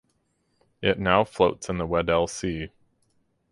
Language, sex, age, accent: English, male, 30-39, United States English